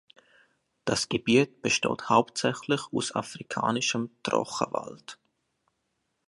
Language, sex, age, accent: German, male, 30-39, Schweizerdeutsch